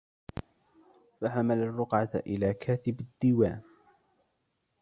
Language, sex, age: Arabic, male, 19-29